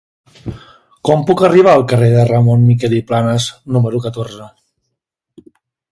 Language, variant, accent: Catalan, Central, central